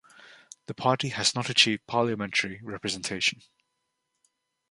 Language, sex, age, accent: English, male, 19-29, England English